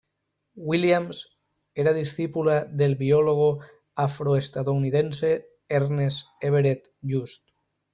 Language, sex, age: Spanish, male, 30-39